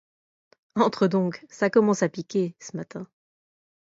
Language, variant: French, Français de métropole